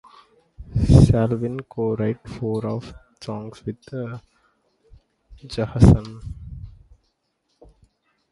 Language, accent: English, United States English